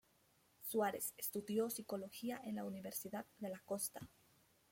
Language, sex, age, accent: Spanish, female, 19-29, Andino-Pacífico: Colombia, Perú, Ecuador, oeste de Bolivia y Venezuela andina